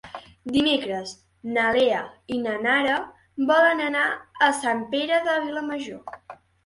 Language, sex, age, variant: Catalan, female, under 19, Central